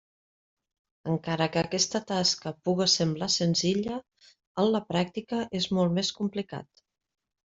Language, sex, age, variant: Catalan, female, 40-49, Nord-Occidental